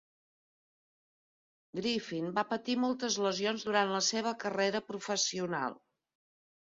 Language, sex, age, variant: Catalan, female, 60-69, Central